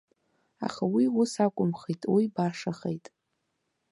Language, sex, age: Abkhazian, female, under 19